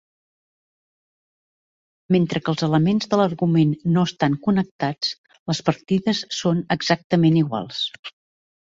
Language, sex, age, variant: Catalan, female, 60-69, Central